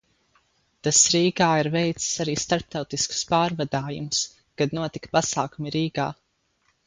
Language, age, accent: Latvian, under 19, Vidzemes